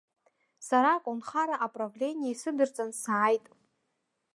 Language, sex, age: Abkhazian, female, 19-29